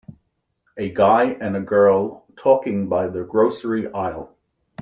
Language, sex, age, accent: English, male, 50-59, United States English